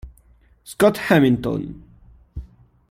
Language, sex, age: Italian, male, 19-29